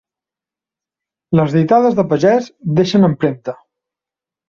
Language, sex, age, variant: Catalan, male, 30-39, Central